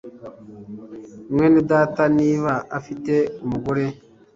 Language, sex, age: Kinyarwanda, male, 50-59